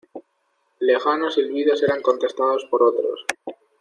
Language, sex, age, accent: Spanish, male, 19-29, España: Norte peninsular (Asturias, Castilla y León, Cantabria, País Vasco, Navarra, Aragón, La Rioja, Guadalajara, Cuenca)